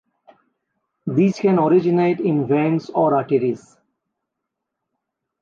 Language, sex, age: English, male, 40-49